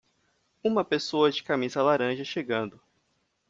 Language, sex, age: Portuguese, male, 19-29